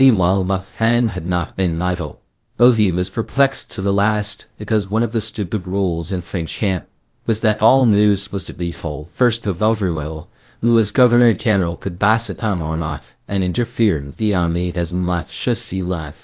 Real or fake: fake